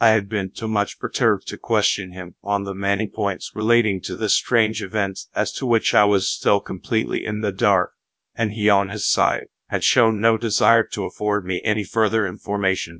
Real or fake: fake